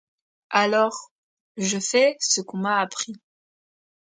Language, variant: French, Français de métropole